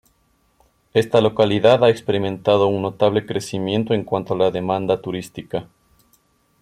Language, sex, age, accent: Spanish, male, 30-39, Andino-Pacífico: Colombia, Perú, Ecuador, oeste de Bolivia y Venezuela andina